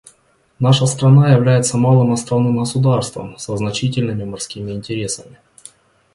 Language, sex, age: Russian, male, 30-39